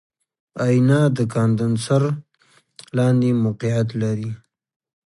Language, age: Pashto, 30-39